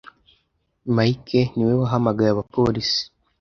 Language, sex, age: Kinyarwanda, male, under 19